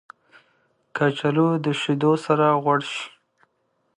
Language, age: Pashto, 30-39